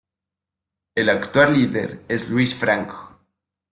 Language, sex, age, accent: Spanish, male, 19-29, México